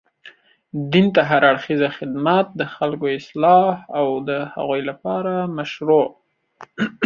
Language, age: Pashto, under 19